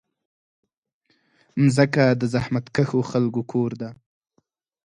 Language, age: Pashto, 19-29